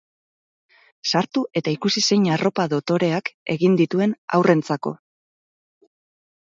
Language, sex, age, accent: Basque, female, 30-39, Mendebalekoa (Araba, Bizkaia, Gipuzkoako mendebaleko herri batzuk)